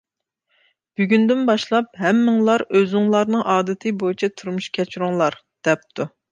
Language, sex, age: Uyghur, female, 40-49